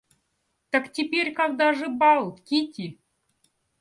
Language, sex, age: Russian, female, 40-49